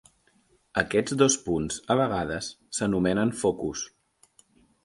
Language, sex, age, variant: Catalan, male, 30-39, Central